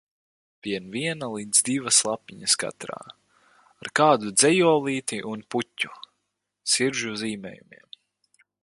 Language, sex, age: Latvian, male, 19-29